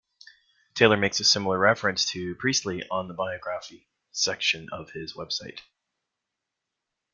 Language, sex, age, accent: English, male, 30-39, United States English